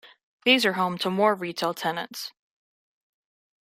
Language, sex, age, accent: English, female, 19-29, United States English